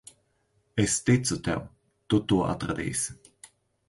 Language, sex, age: Latvian, male, 30-39